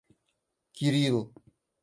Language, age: Russian, 19-29